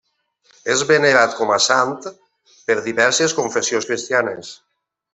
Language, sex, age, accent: Catalan, male, 50-59, valencià